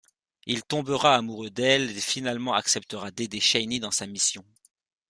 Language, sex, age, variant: French, male, 19-29, Français de métropole